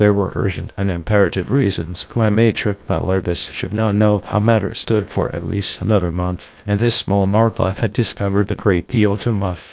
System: TTS, GlowTTS